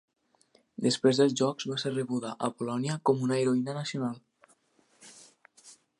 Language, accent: Catalan, valencià